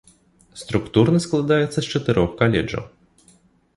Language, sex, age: Belarusian, male, 19-29